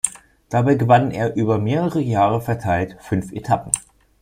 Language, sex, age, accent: German, male, 19-29, Deutschland Deutsch